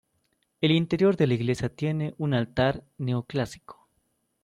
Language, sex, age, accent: Spanish, male, 19-29, Andino-Pacífico: Colombia, Perú, Ecuador, oeste de Bolivia y Venezuela andina